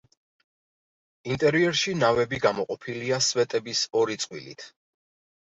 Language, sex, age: Georgian, male, 40-49